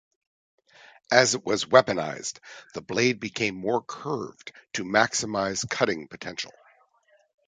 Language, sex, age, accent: English, male, 50-59, United States English